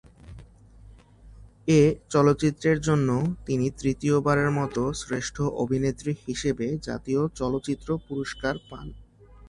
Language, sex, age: Bengali, male, 19-29